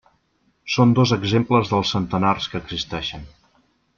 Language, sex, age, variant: Catalan, male, 40-49, Central